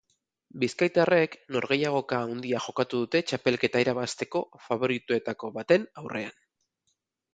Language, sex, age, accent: Basque, male, 40-49, Mendebalekoa (Araba, Bizkaia, Gipuzkoako mendebaleko herri batzuk)